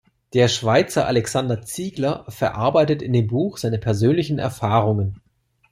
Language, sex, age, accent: German, male, 40-49, Deutschland Deutsch